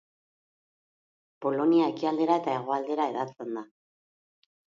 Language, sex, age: Basque, female, 40-49